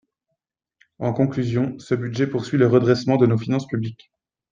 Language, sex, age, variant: French, male, 30-39, Français de métropole